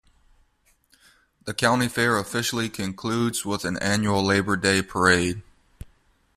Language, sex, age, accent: English, male, 19-29, United States English